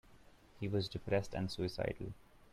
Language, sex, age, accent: English, male, 19-29, India and South Asia (India, Pakistan, Sri Lanka)